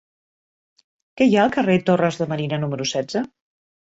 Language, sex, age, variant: Catalan, female, 60-69, Central